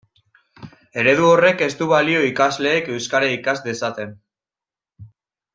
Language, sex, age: Basque, male, 19-29